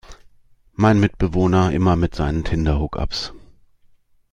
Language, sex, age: German, male, 50-59